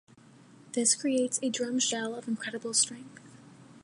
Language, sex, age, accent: English, female, 19-29, United States English